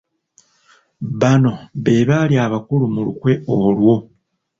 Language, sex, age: Ganda, male, 40-49